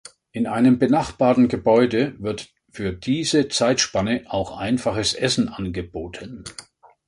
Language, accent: German, Deutschland Deutsch